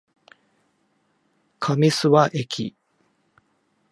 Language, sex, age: Japanese, male, 50-59